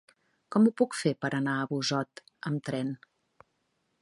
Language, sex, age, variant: Catalan, female, 40-49, Central